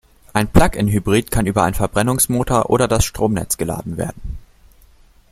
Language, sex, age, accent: German, male, 19-29, Deutschland Deutsch